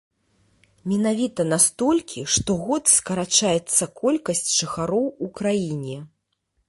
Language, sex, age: Belarusian, female, 40-49